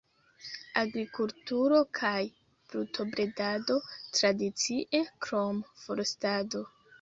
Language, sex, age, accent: Esperanto, female, 19-29, Internacia